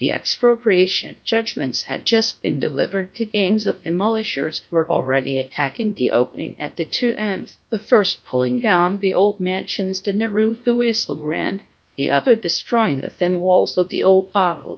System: TTS, GlowTTS